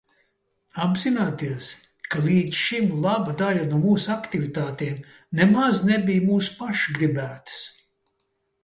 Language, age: Latvian, 70-79